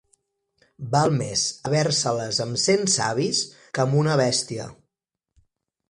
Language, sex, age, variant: Catalan, male, 30-39, Central